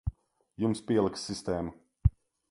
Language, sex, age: Latvian, male, 40-49